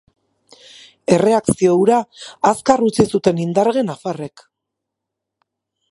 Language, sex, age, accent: Basque, female, 40-49, Erdialdekoa edo Nafarra (Gipuzkoa, Nafarroa)